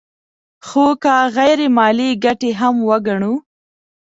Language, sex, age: Pashto, female, 19-29